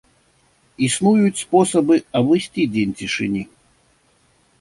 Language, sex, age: Belarusian, male, 50-59